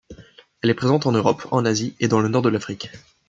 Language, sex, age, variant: French, male, 19-29, Français de métropole